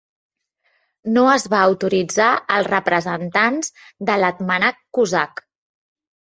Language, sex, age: Catalan, female, 30-39